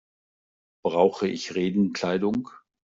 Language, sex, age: German, male, 50-59